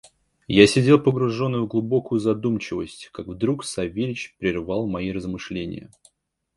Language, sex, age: Russian, male, 30-39